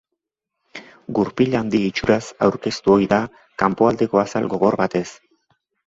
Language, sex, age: Basque, male, 50-59